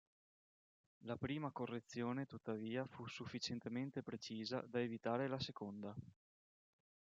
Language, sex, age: Italian, male, 30-39